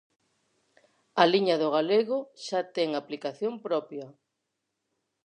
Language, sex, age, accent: Galician, female, 40-49, Normativo (estándar)